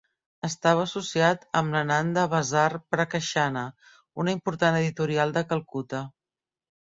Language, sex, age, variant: Catalan, female, 50-59, Central